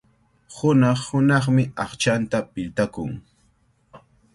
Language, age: Cajatambo North Lima Quechua, 19-29